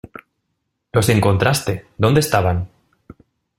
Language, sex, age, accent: Spanish, male, 19-29, España: Centro-Sur peninsular (Madrid, Toledo, Castilla-La Mancha)